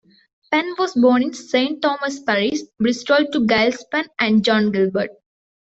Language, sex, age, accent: English, female, 19-29, India and South Asia (India, Pakistan, Sri Lanka)